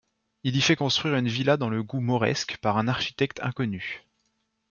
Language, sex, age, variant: French, male, 19-29, Français de métropole